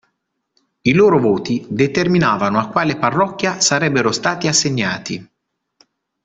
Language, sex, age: Italian, male, 30-39